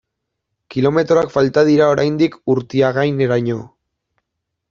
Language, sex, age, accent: Basque, male, 19-29, Mendebalekoa (Araba, Bizkaia, Gipuzkoako mendebaleko herri batzuk)